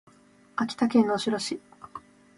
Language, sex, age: Japanese, female, 19-29